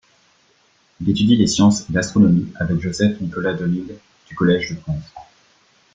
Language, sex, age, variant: French, male, 19-29, Français de métropole